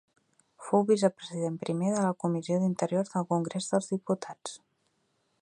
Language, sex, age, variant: Catalan, female, 30-39, Central